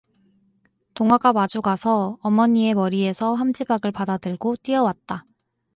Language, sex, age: Korean, female, 19-29